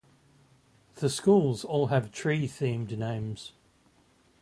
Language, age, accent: English, 40-49, Australian English